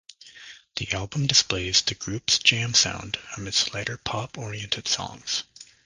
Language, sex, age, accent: English, male, 19-29, United States English